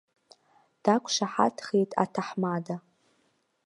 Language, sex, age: Abkhazian, female, 19-29